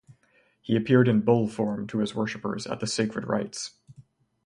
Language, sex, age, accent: English, male, 19-29, United States English